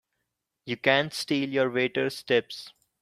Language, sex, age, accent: English, male, 19-29, India and South Asia (India, Pakistan, Sri Lanka)